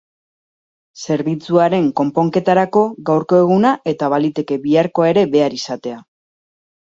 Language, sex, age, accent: Basque, female, 30-39, Mendebalekoa (Araba, Bizkaia, Gipuzkoako mendebaleko herri batzuk)